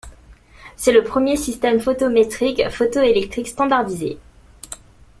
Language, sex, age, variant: French, male, 19-29, Français des départements et régions d'outre-mer